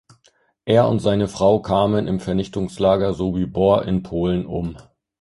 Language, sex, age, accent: German, male, 40-49, Deutschland Deutsch